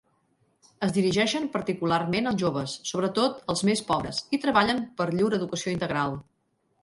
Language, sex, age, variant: Catalan, female, 40-49, Central